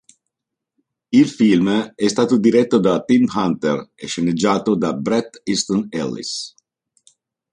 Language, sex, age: Italian, male, 60-69